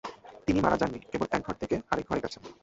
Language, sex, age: Bengali, male, 19-29